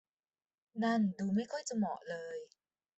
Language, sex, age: Thai, female, 30-39